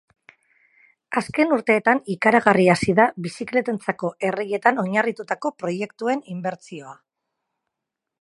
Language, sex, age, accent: Basque, female, 30-39, Mendebalekoa (Araba, Bizkaia, Gipuzkoako mendebaleko herri batzuk)